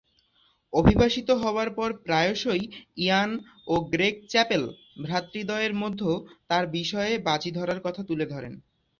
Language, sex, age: Bengali, male, 19-29